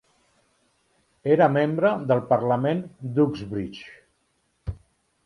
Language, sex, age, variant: Catalan, male, 50-59, Central